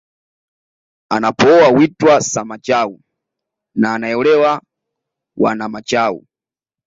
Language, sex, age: Swahili, male, 19-29